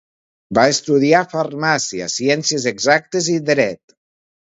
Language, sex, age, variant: Catalan, male, 40-49, Nord-Occidental